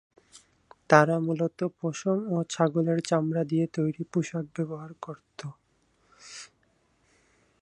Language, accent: Bengali, প্রমিত বাংলা